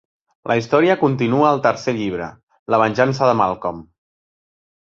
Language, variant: Catalan, Central